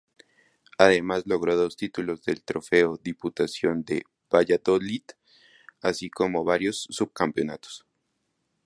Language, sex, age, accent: Spanish, male, 19-29, Andino-Pacífico: Colombia, Perú, Ecuador, oeste de Bolivia y Venezuela andina